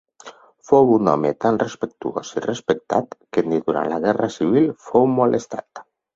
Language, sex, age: Catalan, male, 50-59